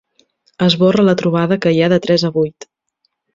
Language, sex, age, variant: Catalan, female, 19-29, Central